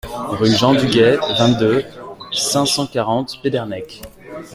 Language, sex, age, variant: French, male, 19-29, Français de métropole